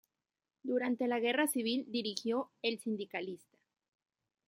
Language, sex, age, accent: Spanish, female, 30-39, México